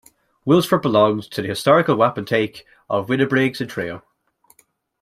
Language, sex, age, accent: English, male, 19-29, Irish English